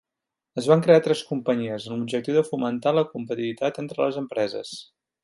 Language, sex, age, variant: Catalan, male, 30-39, Central